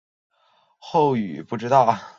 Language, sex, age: Chinese, male, 19-29